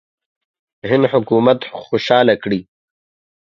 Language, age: Pashto, 30-39